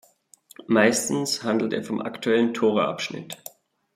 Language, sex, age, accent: German, male, 30-39, Österreichisches Deutsch